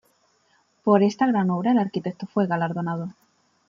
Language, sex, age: Spanish, female, 19-29